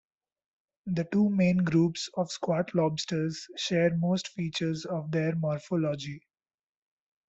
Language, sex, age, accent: English, male, 19-29, India and South Asia (India, Pakistan, Sri Lanka)